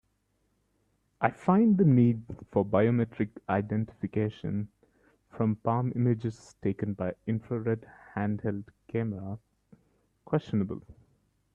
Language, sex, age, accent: English, male, 19-29, India and South Asia (India, Pakistan, Sri Lanka)